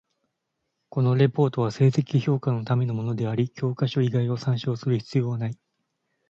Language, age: Japanese, 19-29